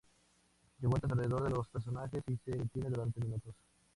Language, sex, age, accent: Spanish, male, 19-29, México